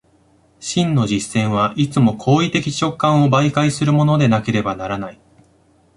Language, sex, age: Japanese, male, 19-29